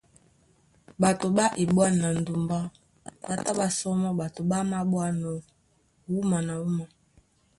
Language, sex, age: Duala, female, 19-29